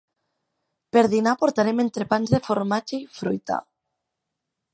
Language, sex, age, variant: Catalan, female, 19-29, Central